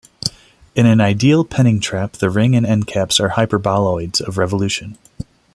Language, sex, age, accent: English, male, 30-39, United States English